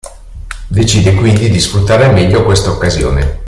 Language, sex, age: Italian, male, 50-59